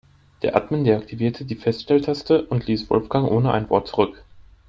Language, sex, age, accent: German, male, under 19, Deutschland Deutsch